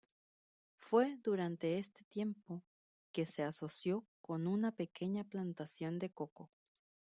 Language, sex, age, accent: Spanish, female, 30-39, Rioplatense: Argentina, Uruguay, este de Bolivia, Paraguay